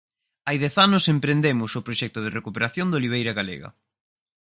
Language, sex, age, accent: Galician, male, 19-29, Oriental (común en zona oriental); Normativo (estándar)